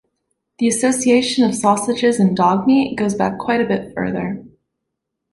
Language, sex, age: English, female, 19-29